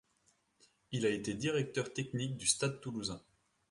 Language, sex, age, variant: French, male, 19-29, Français de métropole